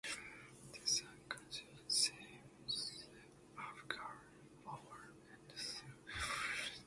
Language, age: English, under 19